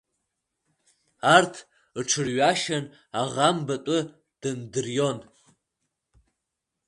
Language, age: Abkhazian, under 19